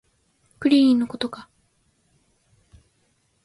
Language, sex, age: Japanese, female, under 19